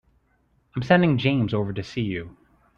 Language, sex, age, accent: English, male, 30-39, United States English